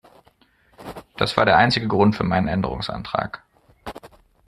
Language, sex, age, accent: German, male, 30-39, Deutschland Deutsch